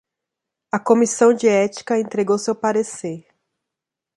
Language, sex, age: Portuguese, female, 40-49